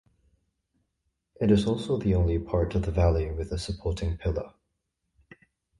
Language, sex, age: English, male, 30-39